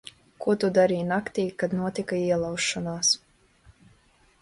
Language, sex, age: Latvian, female, 19-29